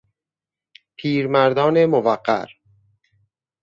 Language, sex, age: Persian, male, 30-39